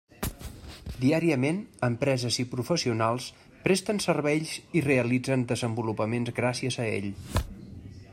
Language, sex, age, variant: Catalan, male, 50-59, Central